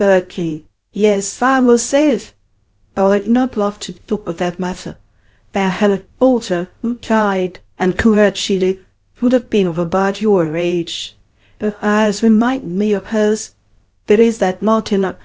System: TTS, VITS